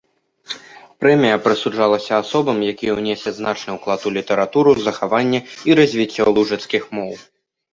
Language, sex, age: Belarusian, male, under 19